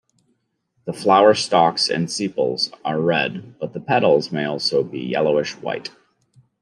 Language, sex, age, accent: English, male, 30-39, United States English